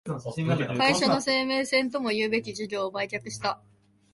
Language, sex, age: Japanese, female, 19-29